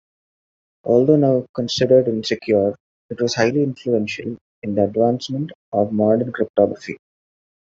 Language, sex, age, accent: English, male, 19-29, India and South Asia (India, Pakistan, Sri Lanka)